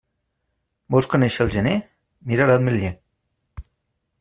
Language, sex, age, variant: Catalan, male, 40-49, Central